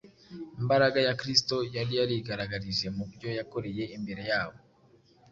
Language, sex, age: Kinyarwanda, male, 19-29